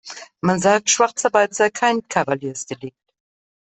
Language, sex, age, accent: German, female, 50-59, Deutschland Deutsch